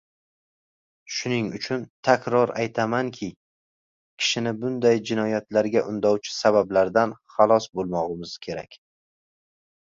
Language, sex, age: Uzbek, male, 30-39